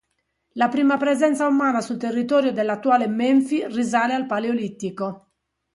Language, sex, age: Italian, female, 50-59